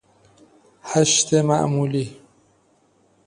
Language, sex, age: Persian, male, 30-39